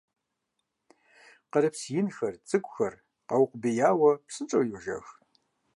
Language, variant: Kabardian, Адыгэбзэ (Къэбэрдей, Кирил, псоми зэдай)